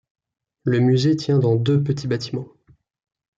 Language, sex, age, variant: French, male, 19-29, Français de métropole